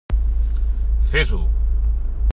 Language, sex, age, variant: Catalan, male, 40-49, Central